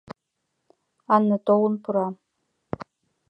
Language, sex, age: Mari, female, under 19